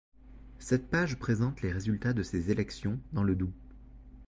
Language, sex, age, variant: French, male, 19-29, Français de métropole